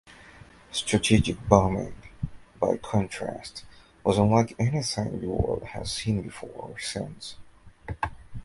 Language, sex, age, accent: English, male, 19-29, United States English